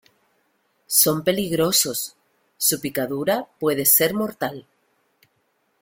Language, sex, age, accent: Spanish, female, 40-49, América central